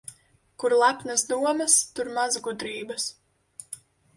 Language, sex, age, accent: Latvian, female, 19-29, Riga